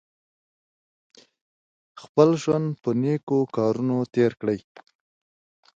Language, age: Pashto, 19-29